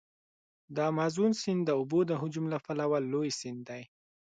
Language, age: Pashto, 19-29